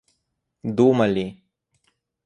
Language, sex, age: Russian, male, 19-29